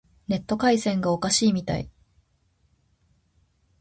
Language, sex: Japanese, female